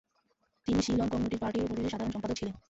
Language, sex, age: Bengali, male, 19-29